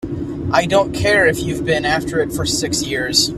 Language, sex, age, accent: English, male, 19-29, United States English